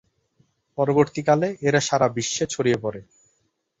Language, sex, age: Bengali, male, 30-39